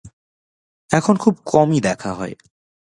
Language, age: Bengali, 19-29